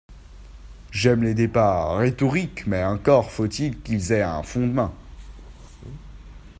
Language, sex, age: French, male, under 19